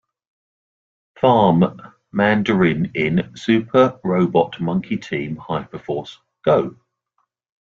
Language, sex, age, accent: English, male, 50-59, England English